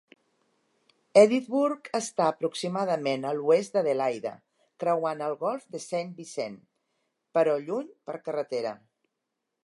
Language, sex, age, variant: Catalan, female, 60-69, Central